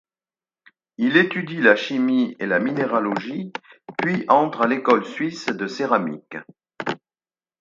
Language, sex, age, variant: French, male, 60-69, Français de métropole